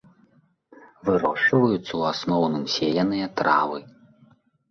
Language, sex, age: Belarusian, male, 30-39